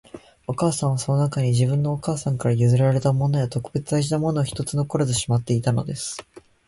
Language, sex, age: Japanese, male, 19-29